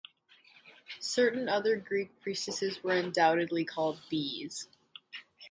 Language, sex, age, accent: English, male, 19-29, United States English